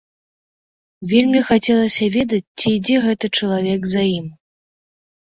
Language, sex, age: Belarusian, female, 30-39